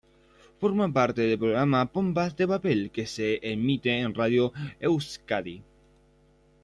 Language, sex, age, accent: Spanish, male, under 19, Rioplatense: Argentina, Uruguay, este de Bolivia, Paraguay